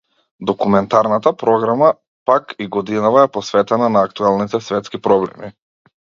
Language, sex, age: Macedonian, male, 19-29